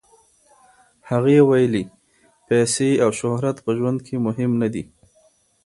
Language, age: Pashto, 30-39